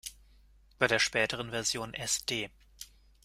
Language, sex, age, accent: German, male, 30-39, Deutschland Deutsch